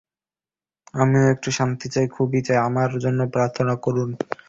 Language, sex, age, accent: Bengali, male, under 19, শুদ্ধ